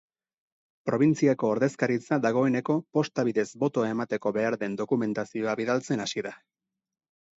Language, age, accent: Basque, 40-49, Erdialdekoa edo Nafarra (Gipuzkoa, Nafarroa)